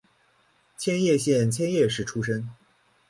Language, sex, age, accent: Chinese, male, 19-29, 出生地：黑龙江省